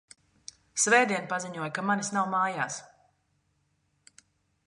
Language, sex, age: Latvian, female, 30-39